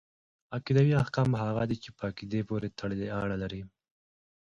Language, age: Pashto, 19-29